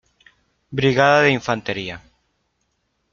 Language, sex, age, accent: Spanish, male, 30-39, México